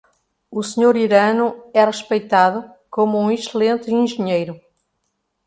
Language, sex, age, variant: Portuguese, female, 50-59, Portuguese (Portugal)